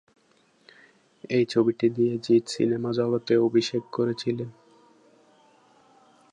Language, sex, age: Bengali, male, 19-29